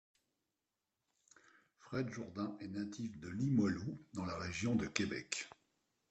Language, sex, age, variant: French, male, 50-59, Français de métropole